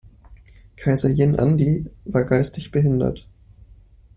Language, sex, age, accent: German, male, 19-29, Deutschland Deutsch